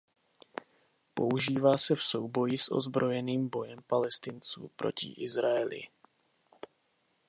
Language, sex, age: Czech, male, 30-39